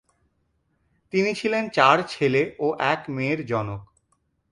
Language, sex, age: Bengali, male, 30-39